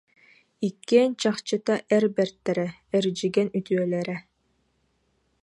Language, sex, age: Yakut, female, 19-29